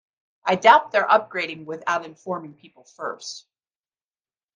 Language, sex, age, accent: English, female, 50-59, United States English